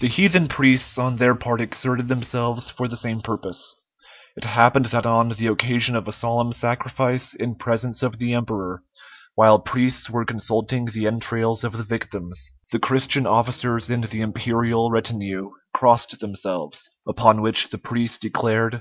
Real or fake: real